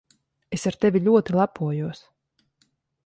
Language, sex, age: Latvian, female, 30-39